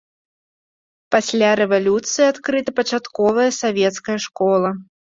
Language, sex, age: Belarusian, female, 19-29